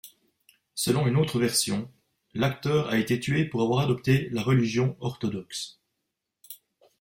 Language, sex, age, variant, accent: French, male, 30-39, Français d'Europe, Français de Suisse